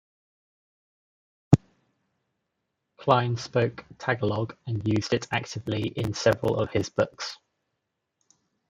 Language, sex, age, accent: English, male, 19-29, England English